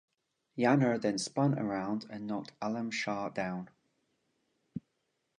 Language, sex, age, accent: English, male, 40-49, England English